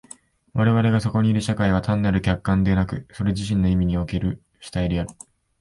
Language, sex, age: Japanese, male, 19-29